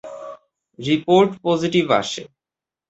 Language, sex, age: Bengali, male, under 19